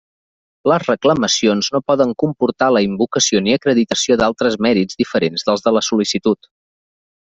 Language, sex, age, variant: Catalan, male, 30-39, Central